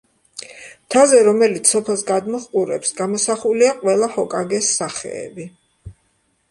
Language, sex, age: Georgian, female, 60-69